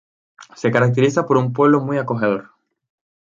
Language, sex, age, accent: Spanish, male, 19-29, España: Islas Canarias